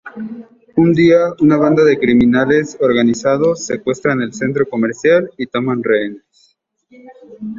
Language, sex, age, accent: Spanish, male, 19-29, México